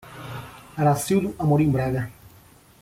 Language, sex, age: Portuguese, male, 40-49